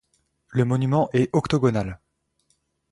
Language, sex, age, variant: French, male, 19-29, Français de métropole